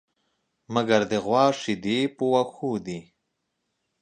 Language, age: Pashto, 30-39